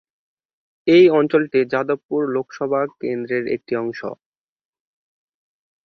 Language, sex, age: Bengali, male, 19-29